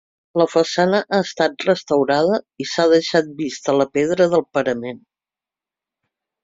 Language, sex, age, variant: Catalan, female, 60-69, Central